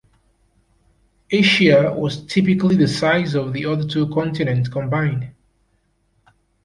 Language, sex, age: English, male, 30-39